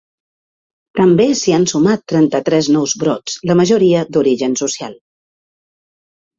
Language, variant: Catalan, Central